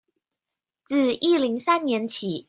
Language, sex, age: Chinese, female, 19-29